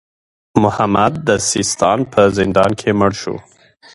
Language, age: Pashto, 30-39